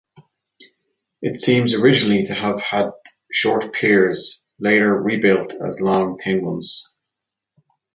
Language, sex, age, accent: English, male, 30-39, Irish English